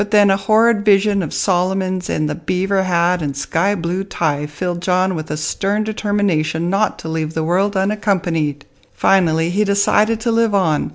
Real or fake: real